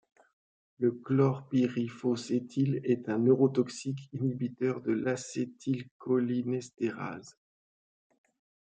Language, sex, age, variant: French, male, 30-39, Français de métropole